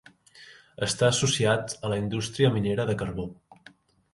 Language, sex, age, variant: Catalan, male, 19-29, Central